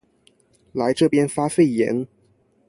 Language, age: Chinese, under 19